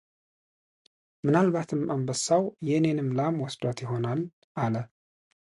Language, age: Amharic, 40-49